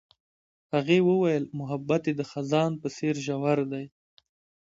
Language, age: Pashto, 30-39